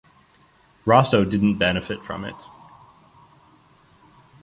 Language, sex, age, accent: English, male, 30-39, United States English